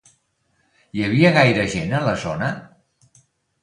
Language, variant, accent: Catalan, Central, central